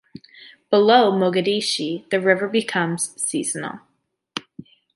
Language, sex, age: English, female, 19-29